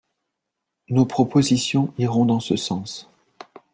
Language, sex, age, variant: French, male, 40-49, Français de métropole